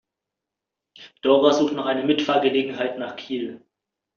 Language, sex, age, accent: German, male, 19-29, Deutschland Deutsch